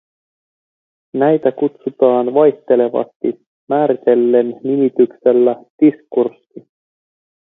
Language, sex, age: Finnish, male, 30-39